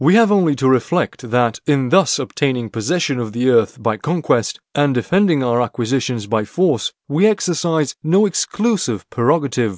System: none